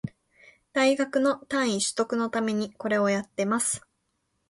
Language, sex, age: Japanese, female, 19-29